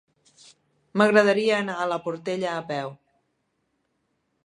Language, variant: Catalan, Nord-Occidental